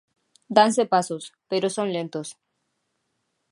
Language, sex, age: Galician, female, 19-29